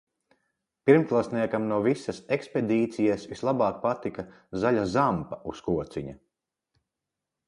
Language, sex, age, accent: Latvian, male, 30-39, Vidzemes